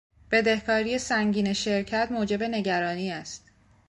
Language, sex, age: Persian, female, 19-29